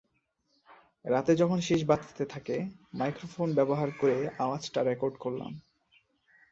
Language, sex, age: Bengali, male, 19-29